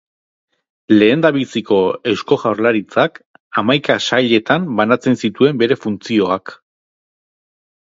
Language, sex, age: Basque, male, 40-49